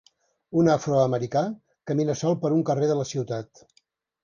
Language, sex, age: Catalan, male, 70-79